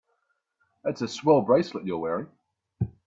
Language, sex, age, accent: English, male, 19-29, Australian English